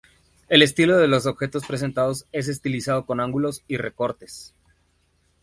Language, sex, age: Spanish, male, 30-39